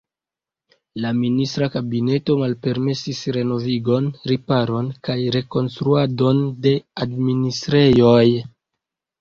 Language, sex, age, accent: Esperanto, male, 19-29, Internacia